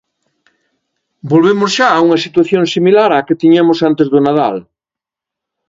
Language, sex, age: Galician, male, 40-49